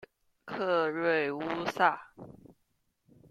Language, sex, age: Chinese, female, 19-29